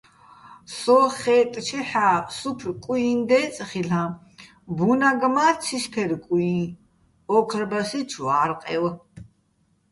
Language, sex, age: Bats, female, 70-79